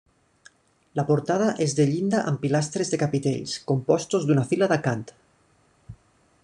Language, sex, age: Catalan, male, 40-49